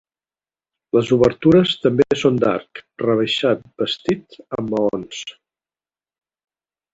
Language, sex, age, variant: Catalan, male, 60-69, Central